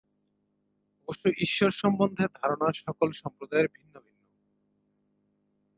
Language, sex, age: Bengali, male, 19-29